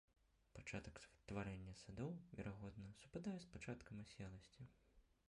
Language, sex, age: Belarusian, male, 19-29